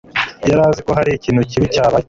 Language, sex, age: Kinyarwanda, male, 19-29